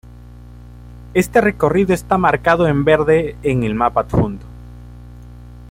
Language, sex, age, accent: Spanish, male, 19-29, Andino-Pacífico: Colombia, Perú, Ecuador, oeste de Bolivia y Venezuela andina